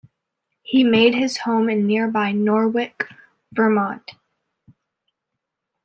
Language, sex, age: English, female, under 19